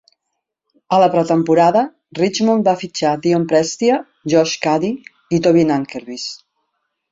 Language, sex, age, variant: Catalan, female, 40-49, Central